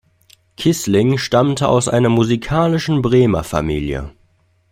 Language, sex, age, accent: German, male, 19-29, Deutschland Deutsch